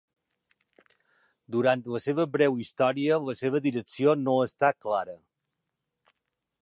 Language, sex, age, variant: Catalan, male, 40-49, Balear